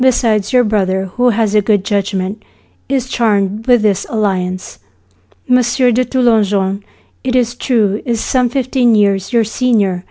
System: none